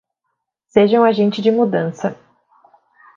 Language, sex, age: Portuguese, female, 19-29